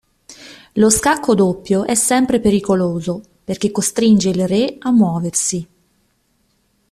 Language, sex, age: Italian, female, 19-29